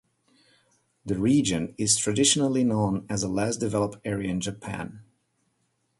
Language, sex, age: English, male, 30-39